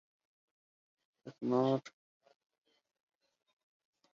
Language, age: English, under 19